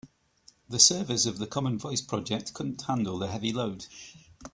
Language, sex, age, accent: English, male, 30-39, England English